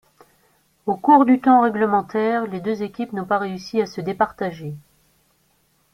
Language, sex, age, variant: French, female, 40-49, Français de métropole